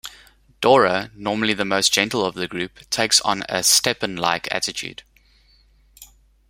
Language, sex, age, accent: English, male, 30-39, Southern African (South Africa, Zimbabwe, Namibia)